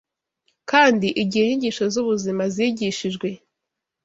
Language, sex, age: Kinyarwanda, female, 19-29